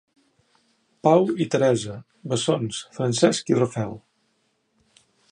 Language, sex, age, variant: Catalan, male, 40-49, Central